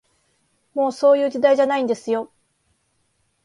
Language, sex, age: Japanese, female, 19-29